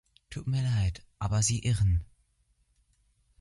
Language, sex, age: German, male, under 19